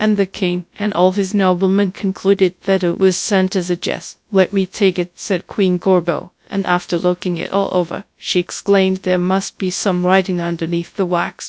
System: TTS, GradTTS